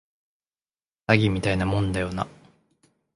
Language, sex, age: Japanese, male, 19-29